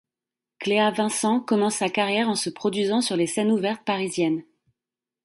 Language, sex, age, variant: French, female, 30-39, Français de métropole